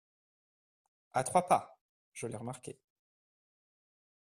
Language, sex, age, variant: French, male, 19-29, Français de métropole